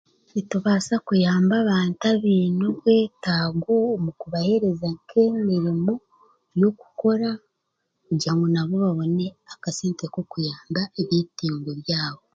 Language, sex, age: Chiga, male, 30-39